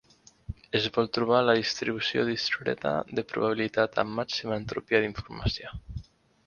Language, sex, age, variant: Catalan, male, under 19, Central